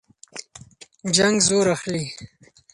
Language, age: Pashto, 19-29